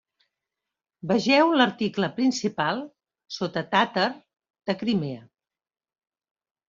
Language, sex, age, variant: Catalan, female, 60-69, Central